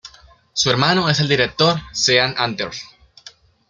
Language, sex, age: Spanish, male, under 19